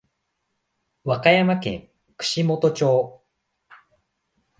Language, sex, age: Japanese, male, 19-29